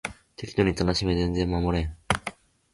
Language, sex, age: Japanese, male, 19-29